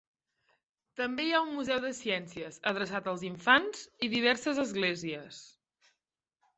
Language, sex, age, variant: Catalan, female, 19-29, Central